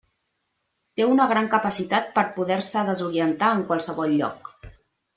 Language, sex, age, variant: Catalan, female, 30-39, Central